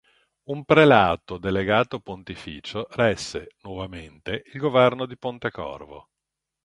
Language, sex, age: Italian, male, 50-59